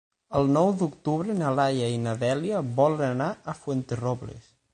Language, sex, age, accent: Catalan, male, 19-29, central; nord-occidental